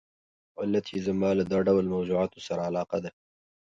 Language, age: Pashto, 30-39